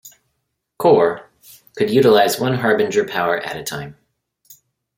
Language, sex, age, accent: English, male, 30-39, United States English